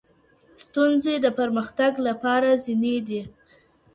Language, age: Pashto, under 19